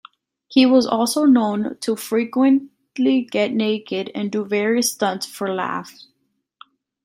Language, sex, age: English, female, 19-29